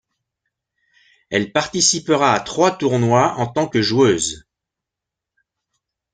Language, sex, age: French, male, 60-69